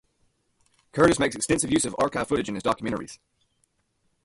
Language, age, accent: English, 30-39, United States English